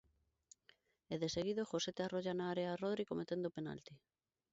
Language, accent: Galician, Neofalante